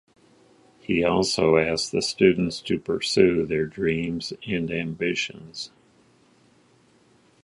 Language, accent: English, United States English